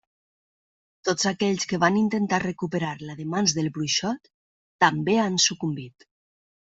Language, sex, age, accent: Catalan, female, 40-49, valencià